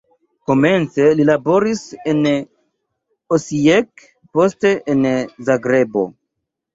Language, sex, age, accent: Esperanto, male, 30-39, Internacia